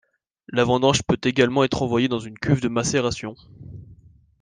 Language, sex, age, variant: French, male, 19-29, Français de métropole